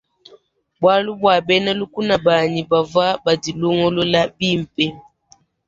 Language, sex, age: Luba-Lulua, female, 19-29